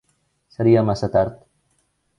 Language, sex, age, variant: Catalan, male, 19-29, Central